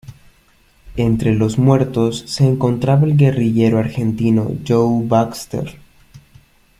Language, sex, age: Spanish, male, under 19